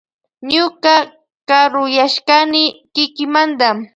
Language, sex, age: Loja Highland Quichua, female, 19-29